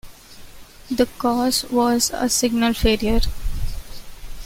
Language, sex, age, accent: English, female, 19-29, India and South Asia (India, Pakistan, Sri Lanka)